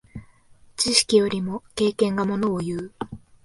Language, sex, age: Japanese, female, 19-29